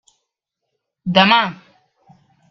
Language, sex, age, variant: Catalan, female, 19-29, Central